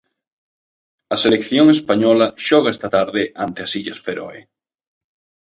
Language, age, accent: Galician, 30-39, Central (gheada)